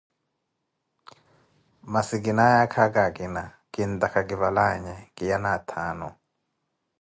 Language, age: Koti, 30-39